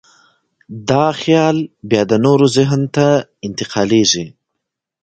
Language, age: Pashto, 19-29